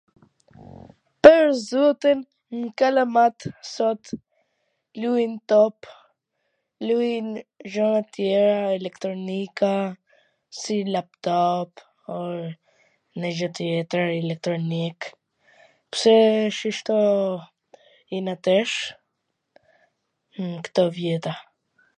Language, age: Gheg Albanian, under 19